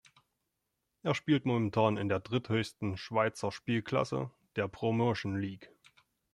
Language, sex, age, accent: German, male, 30-39, Deutschland Deutsch